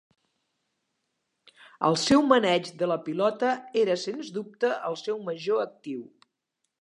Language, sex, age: Catalan, female, 60-69